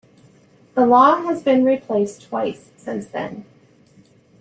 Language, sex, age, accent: English, female, 50-59, United States English